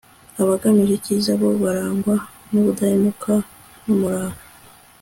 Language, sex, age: Kinyarwanda, female, 19-29